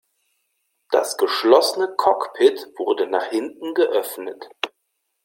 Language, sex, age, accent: German, male, 30-39, Deutschland Deutsch